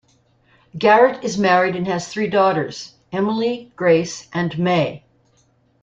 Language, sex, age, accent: English, female, 60-69, United States English